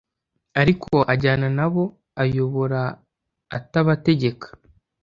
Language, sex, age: Kinyarwanda, male, under 19